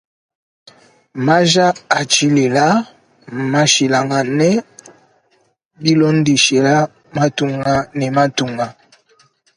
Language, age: Luba-Lulua, 30-39